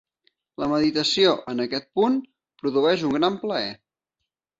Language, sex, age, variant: Catalan, male, 30-39, Central